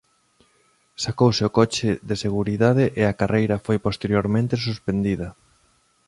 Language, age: Galician, 30-39